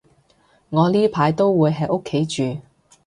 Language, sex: Cantonese, female